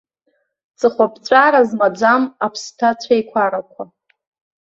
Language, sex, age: Abkhazian, female, 40-49